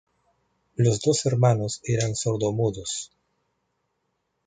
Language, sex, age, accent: Spanish, male, 50-59, Rioplatense: Argentina, Uruguay, este de Bolivia, Paraguay